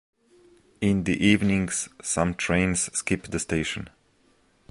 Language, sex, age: English, male, 30-39